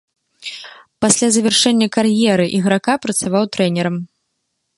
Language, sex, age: Belarusian, female, 19-29